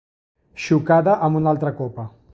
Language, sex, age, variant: Catalan, male, 50-59, Central